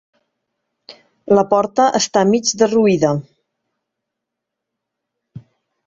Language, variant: Catalan, Central